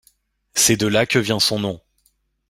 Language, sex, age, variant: French, male, 19-29, Français de métropole